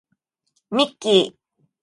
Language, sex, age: Japanese, female, 40-49